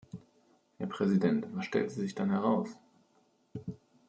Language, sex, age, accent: German, male, 30-39, Deutschland Deutsch